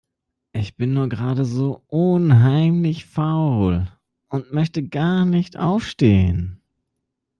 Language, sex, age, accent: German, male, 30-39, Deutschland Deutsch